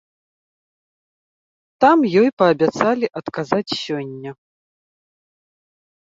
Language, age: Belarusian, 40-49